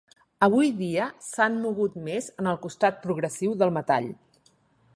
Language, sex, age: Catalan, female, 40-49